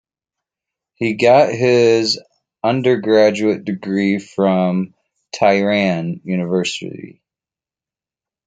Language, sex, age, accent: English, male, 30-39, United States English